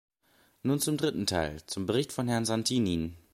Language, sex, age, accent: German, male, under 19, Deutschland Deutsch